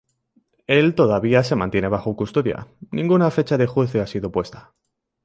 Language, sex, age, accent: Spanish, male, under 19, España: Centro-Sur peninsular (Madrid, Toledo, Castilla-La Mancha)